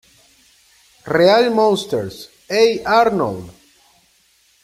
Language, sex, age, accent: Spanish, male, 30-39, Caribe: Cuba, Venezuela, Puerto Rico, República Dominicana, Panamá, Colombia caribeña, México caribeño, Costa del golfo de México